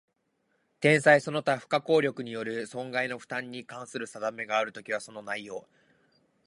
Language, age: Japanese, 19-29